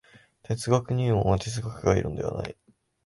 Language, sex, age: Japanese, male, 19-29